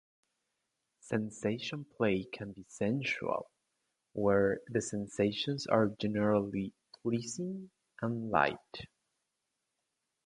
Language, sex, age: English, male, 19-29